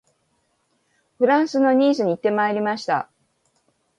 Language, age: Japanese, 50-59